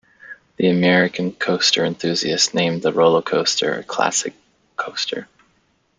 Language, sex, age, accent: English, male, 30-39, United States English